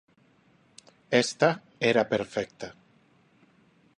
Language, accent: Galician, Neofalante